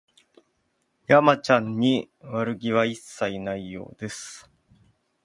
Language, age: Japanese, 19-29